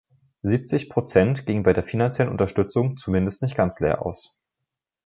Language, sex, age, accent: German, male, 19-29, Deutschland Deutsch